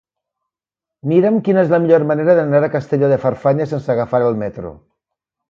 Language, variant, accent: Catalan, Valencià meridional, valencià